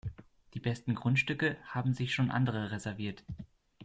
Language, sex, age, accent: German, male, 30-39, Deutschland Deutsch